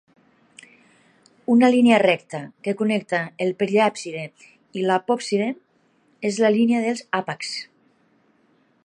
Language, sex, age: Catalan, female, 40-49